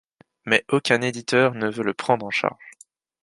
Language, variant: French, Français de métropole